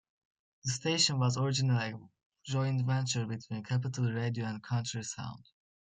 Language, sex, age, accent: English, male, under 19, United States English